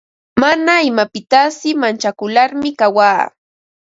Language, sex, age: Ambo-Pasco Quechua, female, 30-39